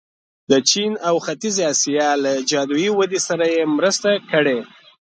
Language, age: Pashto, 19-29